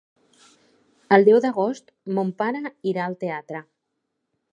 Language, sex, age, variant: Catalan, female, 40-49, Central